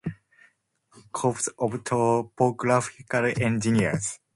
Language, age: English, 19-29